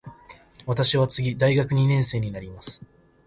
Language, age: Japanese, 19-29